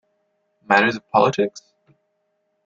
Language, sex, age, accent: English, male, under 19, United States English